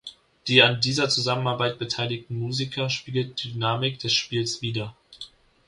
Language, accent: German, Deutschland Deutsch